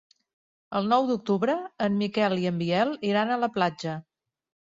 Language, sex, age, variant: Catalan, female, 60-69, Central